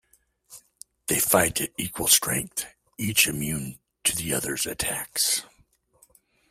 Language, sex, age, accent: English, male, 40-49, United States English